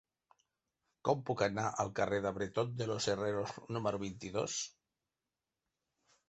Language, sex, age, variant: Catalan, male, 50-59, Central